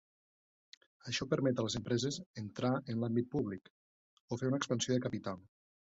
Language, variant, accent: Catalan, Nord-Occidental, Lleida